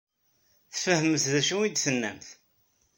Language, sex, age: Kabyle, male, 60-69